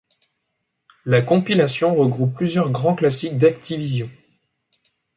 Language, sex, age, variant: French, male, 19-29, Français de métropole